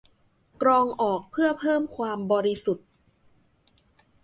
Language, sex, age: Thai, female, under 19